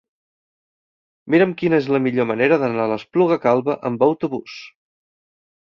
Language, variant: Catalan, Central